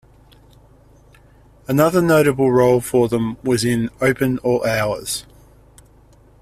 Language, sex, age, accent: English, male, 30-39, Australian English